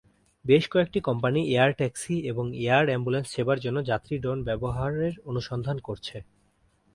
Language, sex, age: Bengali, male, 19-29